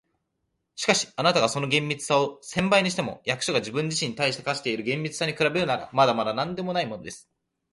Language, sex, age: Japanese, male, 19-29